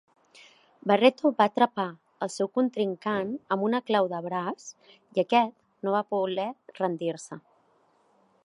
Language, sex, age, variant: Catalan, female, 40-49, Central